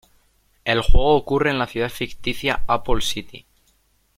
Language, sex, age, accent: Spanish, male, 19-29, España: Norte peninsular (Asturias, Castilla y León, Cantabria, País Vasco, Navarra, Aragón, La Rioja, Guadalajara, Cuenca)